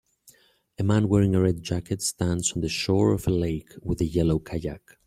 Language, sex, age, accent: English, male, 40-49, United States English